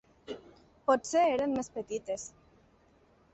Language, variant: Catalan, Nord-Occidental